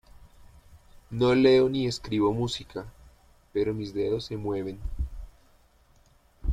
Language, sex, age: Spanish, male, 30-39